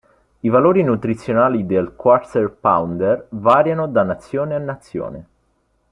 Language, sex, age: Italian, male, 19-29